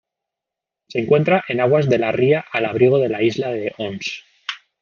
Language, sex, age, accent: Spanish, male, 19-29, España: Centro-Sur peninsular (Madrid, Toledo, Castilla-La Mancha)